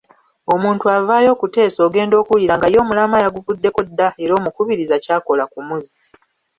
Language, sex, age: Ganda, female, 30-39